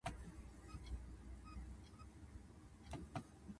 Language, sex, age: Japanese, female, 50-59